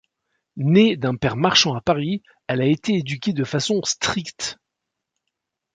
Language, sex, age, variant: French, male, 60-69, Français de métropole